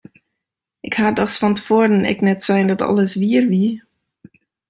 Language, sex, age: Western Frisian, female, 30-39